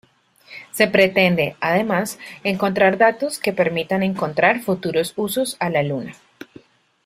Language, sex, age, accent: Spanish, female, 30-39, Caribe: Cuba, Venezuela, Puerto Rico, República Dominicana, Panamá, Colombia caribeña, México caribeño, Costa del golfo de México